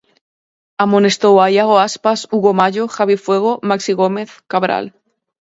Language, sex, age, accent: Galician, female, 19-29, Atlántico (seseo e gheada)